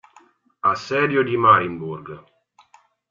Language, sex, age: Italian, male, 40-49